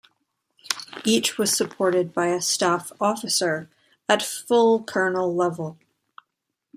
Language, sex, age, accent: English, female, 30-39, Canadian English